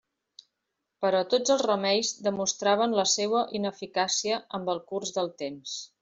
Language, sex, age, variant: Catalan, female, 50-59, Central